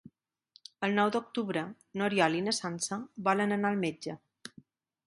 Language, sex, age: Catalan, female, 40-49